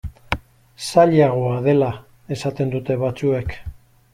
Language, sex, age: Basque, male, 60-69